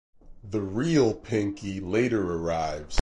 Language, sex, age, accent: English, male, 40-49, United States English